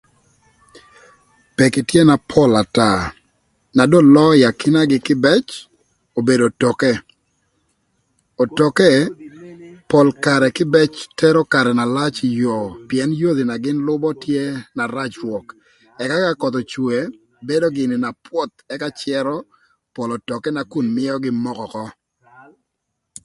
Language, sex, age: Thur, male, 30-39